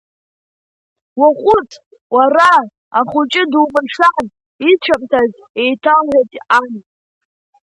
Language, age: Abkhazian, under 19